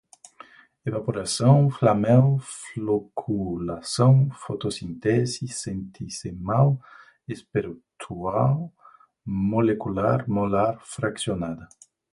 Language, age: Portuguese, 40-49